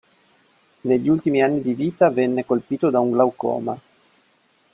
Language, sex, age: Italian, male, 50-59